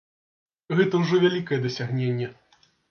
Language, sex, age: Belarusian, male, 30-39